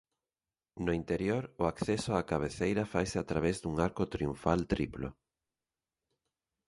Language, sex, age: Galician, male, 40-49